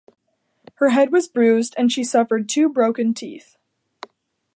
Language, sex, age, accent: English, female, under 19, United States English